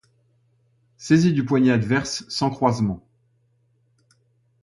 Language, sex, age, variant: French, male, 60-69, Français de métropole